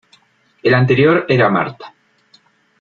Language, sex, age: Spanish, male, 19-29